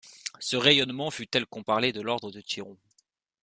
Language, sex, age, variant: French, male, 19-29, Français de métropole